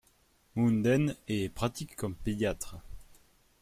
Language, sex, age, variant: French, male, 19-29, Français de métropole